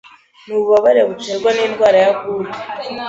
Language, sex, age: Kinyarwanda, female, 19-29